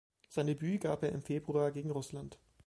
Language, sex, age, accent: German, male, 30-39, Deutschland Deutsch